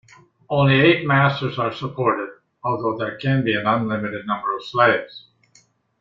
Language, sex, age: English, male, 70-79